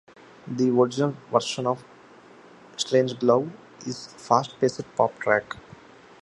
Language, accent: English, India and South Asia (India, Pakistan, Sri Lanka)